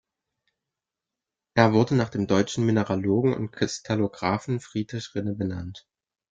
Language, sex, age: German, male, 19-29